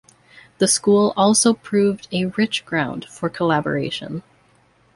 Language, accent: English, United States English